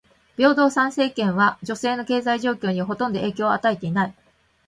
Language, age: Japanese, 50-59